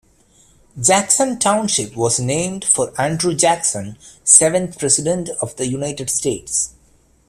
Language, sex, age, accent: English, male, 30-39, India and South Asia (India, Pakistan, Sri Lanka)